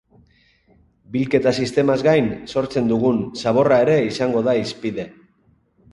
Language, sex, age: Basque, male, 40-49